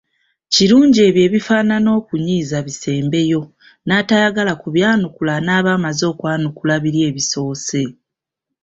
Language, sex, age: Ganda, female, 19-29